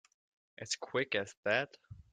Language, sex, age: English, male, under 19